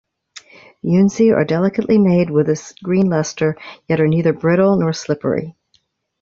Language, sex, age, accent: English, female, 50-59, United States English